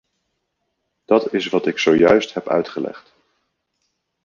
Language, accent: Dutch, Nederlands Nederlands